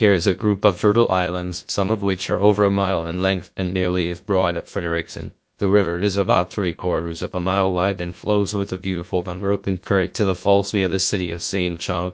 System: TTS, GlowTTS